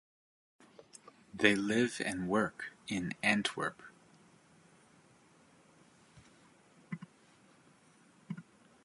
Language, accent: English, United States English